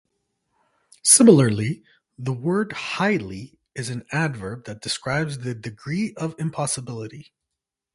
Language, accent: English, Canadian English